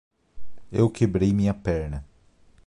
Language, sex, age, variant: Portuguese, male, 30-39, Portuguese (Brasil)